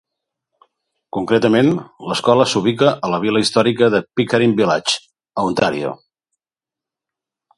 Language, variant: Catalan, Central